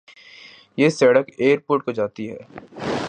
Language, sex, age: Urdu, male, 19-29